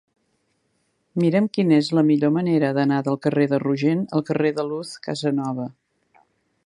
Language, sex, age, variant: Catalan, female, 60-69, Central